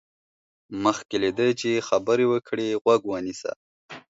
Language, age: Pashto, 19-29